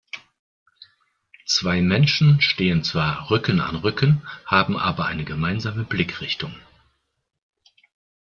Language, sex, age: German, male, 60-69